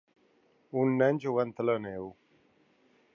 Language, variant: Catalan, Balear